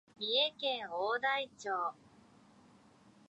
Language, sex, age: Japanese, male, 19-29